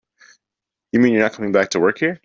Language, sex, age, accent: English, male, under 19, United States English